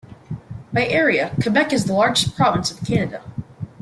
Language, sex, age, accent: English, male, under 19, United States English